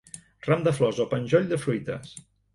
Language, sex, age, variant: Catalan, male, 50-59, Septentrional